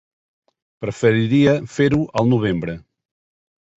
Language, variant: Catalan, Nord-Occidental